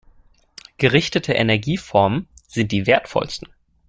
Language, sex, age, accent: German, male, 19-29, Deutschland Deutsch